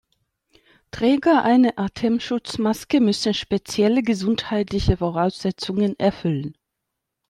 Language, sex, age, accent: German, male, 40-49, Deutschland Deutsch